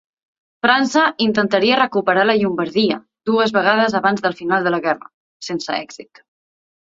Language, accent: Catalan, Barceloní